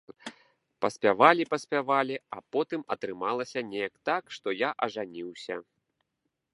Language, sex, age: Belarusian, male, 30-39